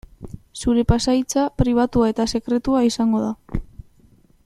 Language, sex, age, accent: Basque, female, under 19, Mendebalekoa (Araba, Bizkaia, Gipuzkoako mendebaleko herri batzuk)